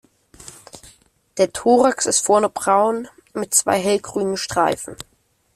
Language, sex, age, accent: German, male, under 19, Deutschland Deutsch